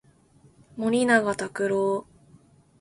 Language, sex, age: Japanese, female, 19-29